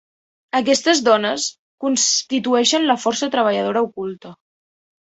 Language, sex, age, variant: Catalan, female, under 19, Central